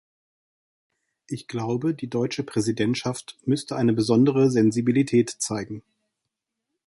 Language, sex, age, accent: German, male, 40-49, Deutschland Deutsch